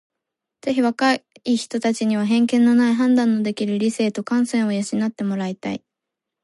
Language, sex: Japanese, female